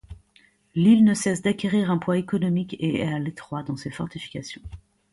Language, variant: French, Français de métropole